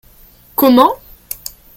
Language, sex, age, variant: French, male, under 19, Français de métropole